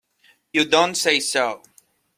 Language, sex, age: English, male, 19-29